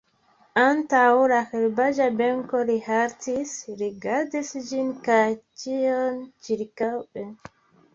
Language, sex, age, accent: Esperanto, female, 30-39, Internacia